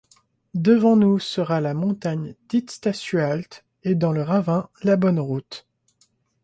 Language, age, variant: French, 19-29, Français de métropole